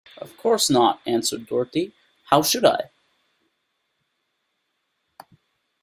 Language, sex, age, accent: English, male, 19-29, United States English